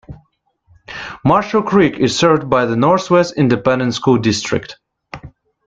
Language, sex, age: English, male, 19-29